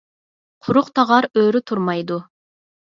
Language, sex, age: Uyghur, female, 30-39